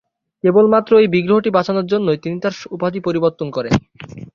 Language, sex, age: Bengali, male, 19-29